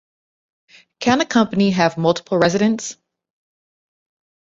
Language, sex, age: English, female, 40-49